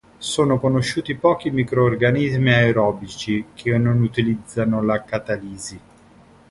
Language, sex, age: Italian, male, 30-39